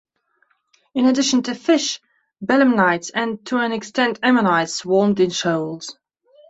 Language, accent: English, England English